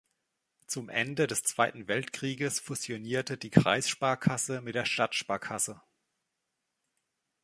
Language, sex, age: German, male, 30-39